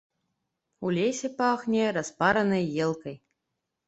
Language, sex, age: Belarusian, female, 30-39